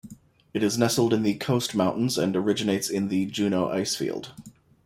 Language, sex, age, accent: English, male, 30-39, United States English